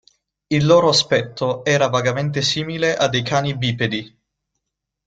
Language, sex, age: Italian, male, 19-29